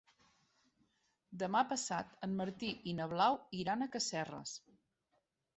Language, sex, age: Catalan, female, 50-59